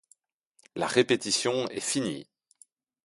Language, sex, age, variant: French, male, 40-49, Français de métropole